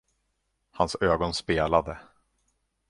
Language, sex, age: Swedish, male, 30-39